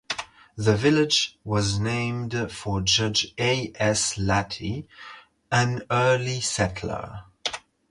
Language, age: English, 19-29